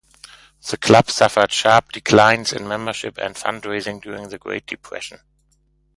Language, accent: English, German